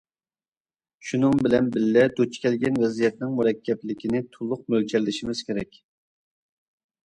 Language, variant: Uyghur, ئۇيغۇر تىلى